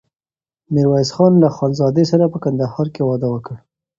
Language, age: Pashto, 19-29